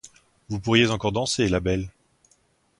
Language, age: French, 30-39